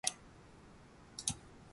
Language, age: Japanese, 30-39